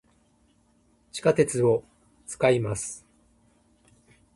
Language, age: Japanese, 50-59